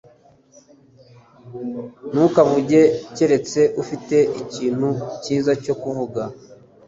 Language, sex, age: Kinyarwanda, male, 40-49